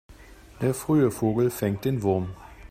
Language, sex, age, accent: German, male, 40-49, Deutschland Deutsch